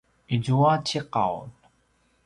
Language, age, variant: Paiwan, 30-39, pinayuanan a kinaikacedasan (東排灣語)